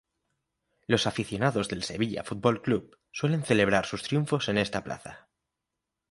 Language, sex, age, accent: Spanish, male, 19-29, España: Norte peninsular (Asturias, Castilla y León, Cantabria, País Vasco, Navarra, Aragón, La Rioja, Guadalajara, Cuenca)